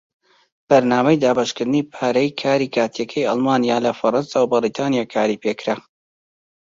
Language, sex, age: Central Kurdish, male, 19-29